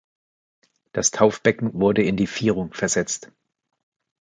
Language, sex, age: German, male, 50-59